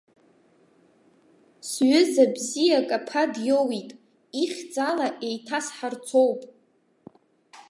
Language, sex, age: Abkhazian, female, under 19